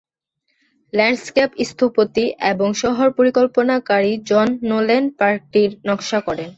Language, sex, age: Bengali, female, 19-29